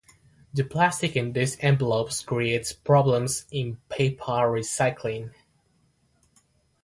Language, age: English, 19-29